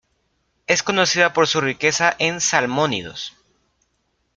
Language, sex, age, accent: Spanish, male, 30-39, México